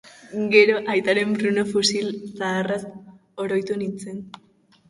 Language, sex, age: Basque, female, under 19